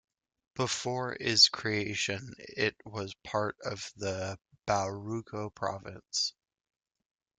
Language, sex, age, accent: English, male, 30-39, United States English